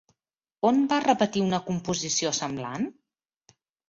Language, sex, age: Catalan, female, 40-49